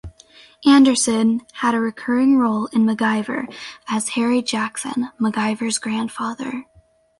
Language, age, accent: English, under 19, United States English